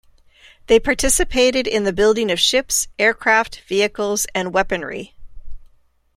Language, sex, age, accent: English, female, 50-59, United States English